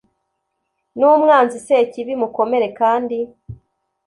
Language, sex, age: Kinyarwanda, female, 19-29